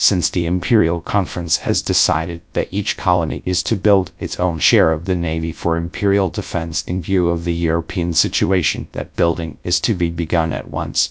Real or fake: fake